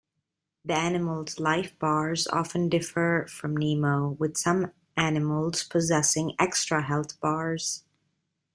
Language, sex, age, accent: English, female, 30-39, United States English